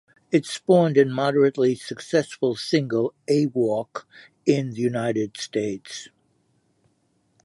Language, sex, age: English, male, 70-79